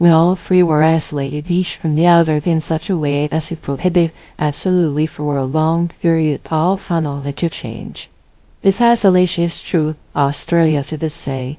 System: TTS, VITS